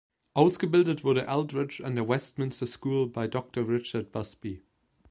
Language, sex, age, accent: German, male, 19-29, Deutschland Deutsch